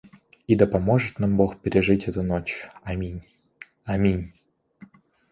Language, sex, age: Russian, male, 19-29